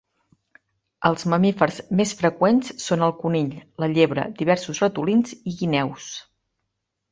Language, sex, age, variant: Catalan, female, 40-49, Central